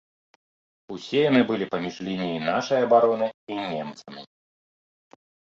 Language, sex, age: Belarusian, male, 30-39